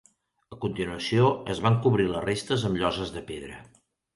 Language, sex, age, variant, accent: Catalan, male, 40-49, Central, tarragoní